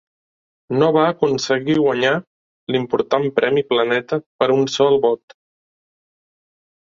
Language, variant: Catalan, Central